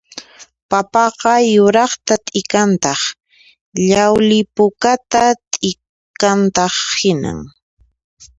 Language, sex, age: Puno Quechua, female, 30-39